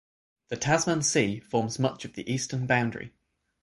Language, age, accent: English, 19-29, England English; Northern English